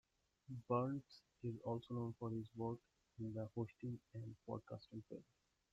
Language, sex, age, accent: English, male, 19-29, India and South Asia (India, Pakistan, Sri Lanka)